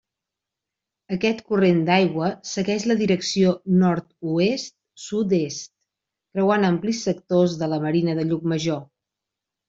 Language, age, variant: Catalan, 40-49, Central